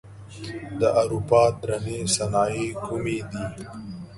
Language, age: Pashto, 30-39